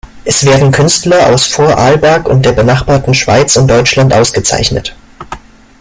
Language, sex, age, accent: German, male, 19-29, Deutschland Deutsch